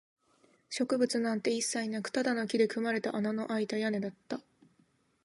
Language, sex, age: Japanese, female, 19-29